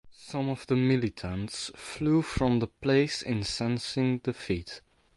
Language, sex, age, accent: English, male, 19-29, Dutch